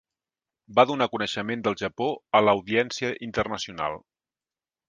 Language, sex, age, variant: Catalan, male, 50-59, Central